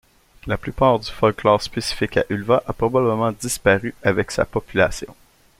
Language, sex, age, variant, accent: French, male, 30-39, Français d'Amérique du Nord, Français du Canada